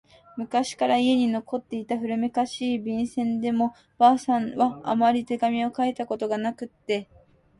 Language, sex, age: Japanese, female, under 19